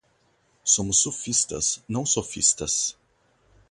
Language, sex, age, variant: Portuguese, male, 30-39, Portuguese (Brasil)